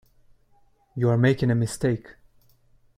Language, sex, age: English, male, 19-29